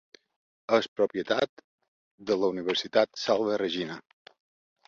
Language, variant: Catalan, Balear